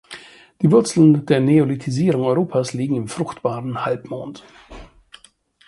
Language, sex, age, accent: German, male, 50-59, Deutschland Deutsch